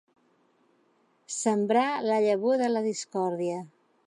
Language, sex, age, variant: Catalan, female, 40-49, Central